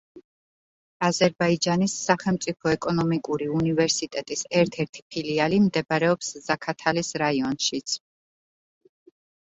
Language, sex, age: Georgian, female, 30-39